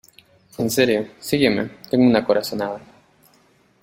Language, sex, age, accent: Spanish, male, 19-29, Andino-Pacífico: Colombia, Perú, Ecuador, oeste de Bolivia y Venezuela andina